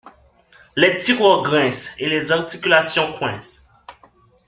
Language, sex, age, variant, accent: French, male, 19-29, Français d'Amérique du Nord, Français du Canada